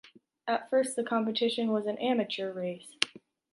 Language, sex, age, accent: English, female, 19-29, United States English